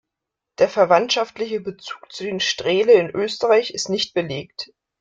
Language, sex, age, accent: German, female, 19-29, Deutschland Deutsch